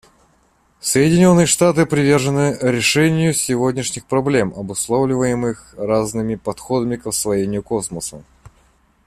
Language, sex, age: Russian, male, 40-49